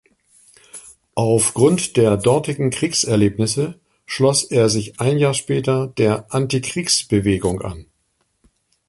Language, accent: German, Deutschland Deutsch